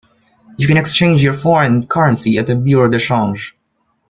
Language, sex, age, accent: English, male, under 19, Filipino